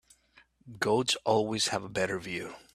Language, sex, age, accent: English, male, 50-59, United States English